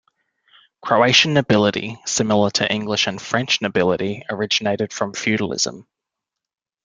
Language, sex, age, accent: English, male, 19-29, Australian English